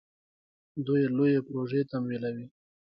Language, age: Pashto, 30-39